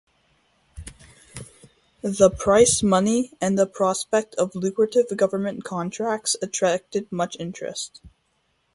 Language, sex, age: English, male, under 19